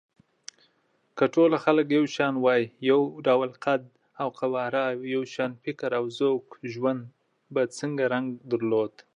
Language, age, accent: Pashto, 19-29, کندهاری لهجه